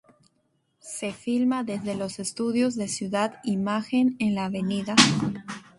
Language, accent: Spanish, Andino-Pacífico: Colombia, Perú, Ecuador, oeste de Bolivia y Venezuela andina